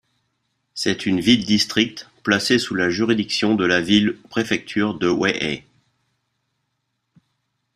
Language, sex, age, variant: French, male, 40-49, Français de métropole